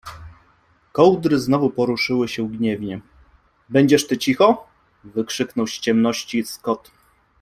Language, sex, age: Polish, male, 30-39